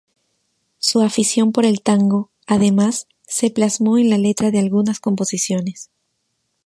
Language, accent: Spanish, Andino-Pacífico: Colombia, Perú, Ecuador, oeste de Bolivia y Venezuela andina